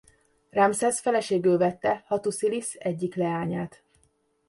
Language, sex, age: Hungarian, female, 19-29